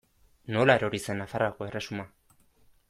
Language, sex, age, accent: Basque, male, 19-29, Erdialdekoa edo Nafarra (Gipuzkoa, Nafarroa)